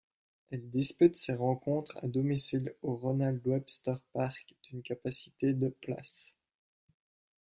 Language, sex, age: French, male, 19-29